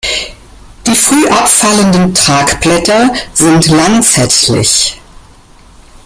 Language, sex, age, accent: German, female, 60-69, Deutschland Deutsch